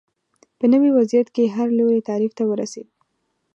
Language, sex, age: Pashto, female, 19-29